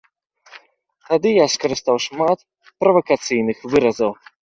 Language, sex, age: Belarusian, male, 19-29